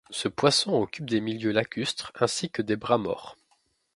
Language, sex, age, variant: French, male, 19-29, Français de métropole